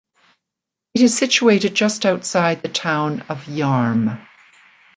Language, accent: English, Canadian English